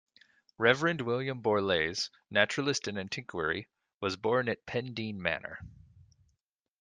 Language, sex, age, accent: English, male, 19-29, United States English